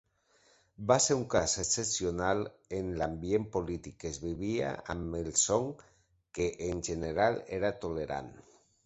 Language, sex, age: Catalan, male, 40-49